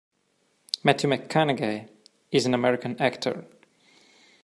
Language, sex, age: English, male, 30-39